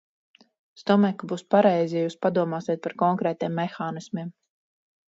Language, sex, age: Latvian, female, 40-49